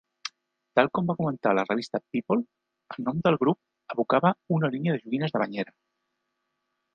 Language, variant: Catalan, Central